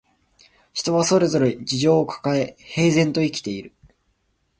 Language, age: Japanese, 19-29